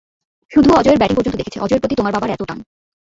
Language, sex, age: Bengali, female, 30-39